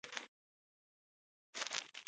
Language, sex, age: Pashto, female, 19-29